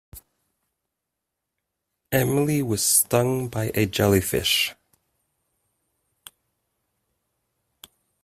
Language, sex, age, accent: English, male, 40-49, Canadian English